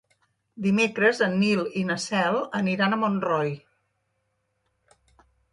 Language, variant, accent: Catalan, Central, central